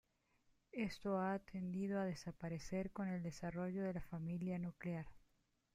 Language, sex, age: Spanish, female, 30-39